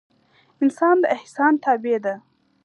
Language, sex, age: Pashto, female, 19-29